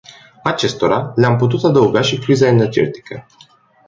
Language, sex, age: Romanian, male, 19-29